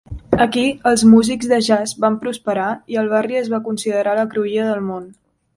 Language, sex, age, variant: Catalan, female, 19-29, Central